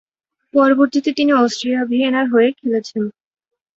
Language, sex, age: Bengali, female, 19-29